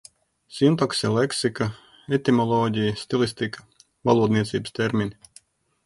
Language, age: Latvian, 40-49